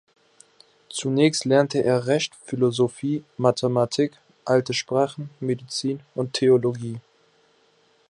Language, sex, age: German, male, under 19